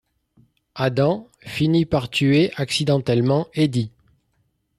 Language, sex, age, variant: French, male, 50-59, Français de métropole